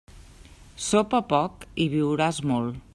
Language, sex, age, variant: Catalan, female, 50-59, Central